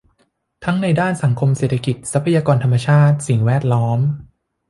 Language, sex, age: Thai, male, 19-29